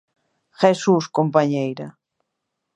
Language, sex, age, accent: Galician, female, 30-39, Normativo (estándar)